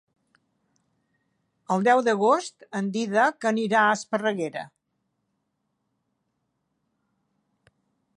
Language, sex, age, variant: Catalan, female, 70-79, Central